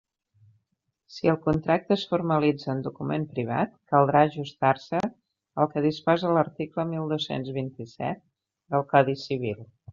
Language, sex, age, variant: Catalan, female, 40-49, Central